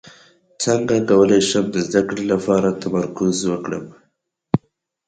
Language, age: Pashto, 19-29